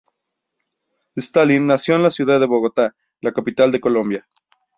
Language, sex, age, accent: Spanish, male, 19-29, México